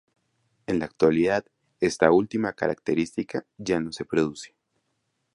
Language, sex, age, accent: Spanish, male, 19-29, Andino-Pacífico: Colombia, Perú, Ecuador, oeste de Bolivia y Venezuela andina